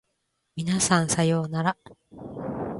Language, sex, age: Japanese, female, 50-59